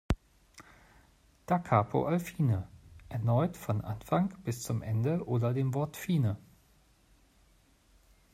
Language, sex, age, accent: German, male, 40-49, Deutschland Deutsch